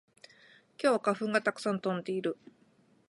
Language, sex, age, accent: Japanese, female, 30-39, 日本人